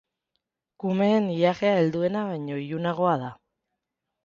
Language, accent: Basque, Mendebalekoa (Araba, Bizkaia, Gipuzkoako mendebaleko herri batzuk)